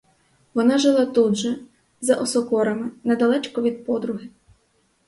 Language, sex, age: Ukrainian, female, 19-29